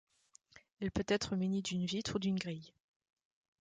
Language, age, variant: French, 30-39, Français de métropole